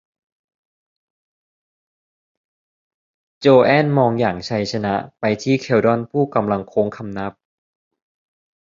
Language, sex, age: Thai, male, 19-29